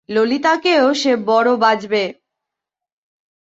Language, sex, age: Bengali, female, 19-29